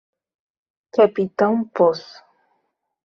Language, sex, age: Portuguese, female, 19-29